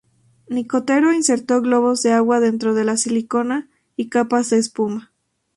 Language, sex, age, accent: Spanish, female, 19-29, México